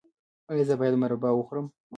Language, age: Pashto, 19-29